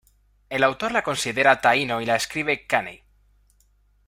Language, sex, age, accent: Spanish, male, 30-39, España: Centro-Sur peninsular (Madrid, Toledo, Castilla-La Mancha)